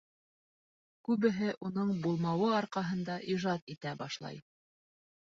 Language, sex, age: Bashkir, female, 30-39